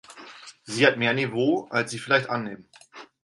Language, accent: German, Deutschland Deutsch